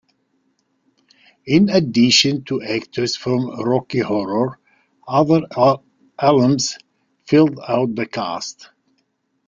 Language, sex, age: English, male, 60-69